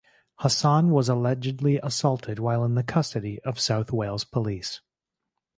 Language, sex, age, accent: English, male, 30-39, Canadian English